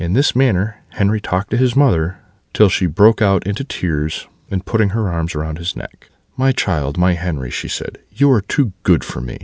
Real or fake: real